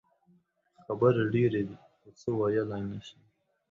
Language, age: Pashto, 19-29